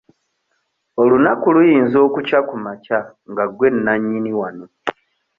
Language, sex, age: Ganda, male, 30-39